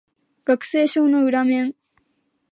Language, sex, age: Japanese, female, under 19